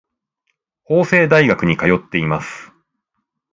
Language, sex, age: Japanese, male, 40-49